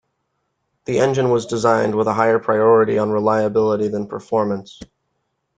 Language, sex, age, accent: English, male, 19-29, United States English